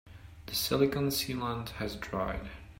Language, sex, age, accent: English, male, 19-29, United States English